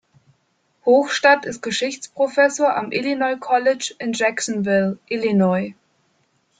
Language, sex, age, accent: German, female, 19-29, Deutschland Deutsch